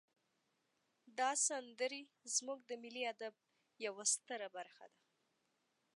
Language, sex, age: Pashto, female, 19-29